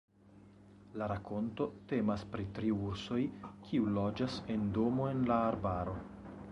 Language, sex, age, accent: Esperanto, male, 30-39, Internacia